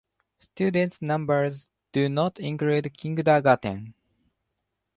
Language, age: English, under 19